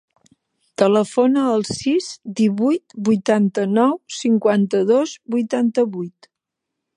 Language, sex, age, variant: Catalan, female, 50-59, Central